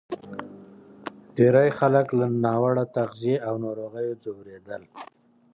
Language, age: Pashto, 40-49